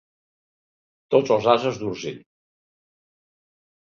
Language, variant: Catalan, Central